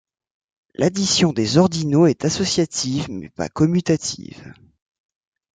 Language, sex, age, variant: French, male, 19-29, Français de métropole